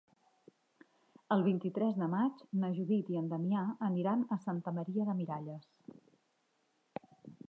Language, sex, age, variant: Catalan, female, 40-49, Central